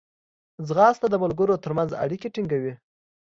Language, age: Pashto, 19-29